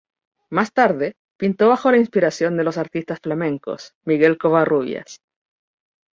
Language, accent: Spanish, Chileno: Chile, Cuyo